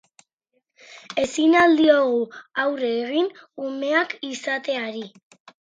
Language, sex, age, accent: Basque, female, under 19, Erdialdekoa edo Nafarra (Gipuzkoa, Nafarroa)